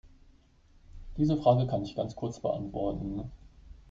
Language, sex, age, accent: German, male, 40-49, Deutschland Deutsch